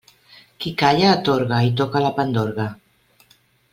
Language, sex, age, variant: Catalan, female, 50-59, Central